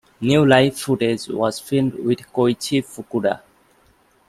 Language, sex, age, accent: English, male, 19-29, India and South Asia (India, Pakistan, Sri Lanka)